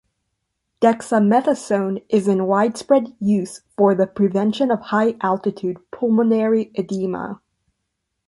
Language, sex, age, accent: English, female, 19-29, United States English